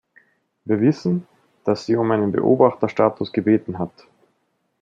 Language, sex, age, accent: German, male, 19-29, Österreichisches Deutsch